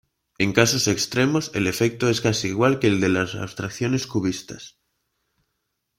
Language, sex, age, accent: Spanish, male, 19-29, España: Norte peninsular (Asturias, Castilla y León, Cantabria, País Vasco, Navarra, Aragón, La Rioja, Guadalajara, Cuenca)